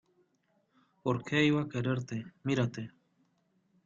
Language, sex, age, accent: Spanish, male, 30-39, Caribe: Cuba, Venezuela, Puerto Rico, República Dominicana, Panamá, Colombia caribeña, México caribeño, Costa del golfo de México